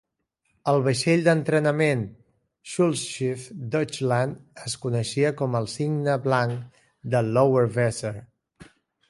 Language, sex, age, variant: Catalan, male, 40-49, Central